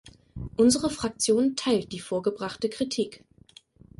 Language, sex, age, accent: German, female, 19-29, Deutschland Deutsch